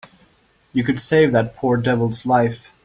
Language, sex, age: English, male, 30-39